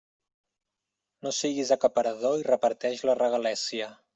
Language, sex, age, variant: Catalan, male, 30-39, Central